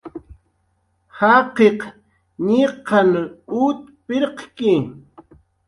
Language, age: Jaqaru, 40-49